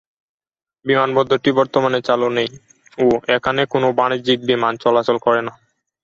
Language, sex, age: Bengali, male, 19-29